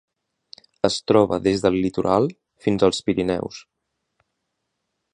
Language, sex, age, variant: Catalan, male, 19-29, Central